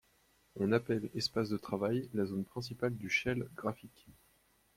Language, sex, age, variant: French, male, 19-29, Français de métropole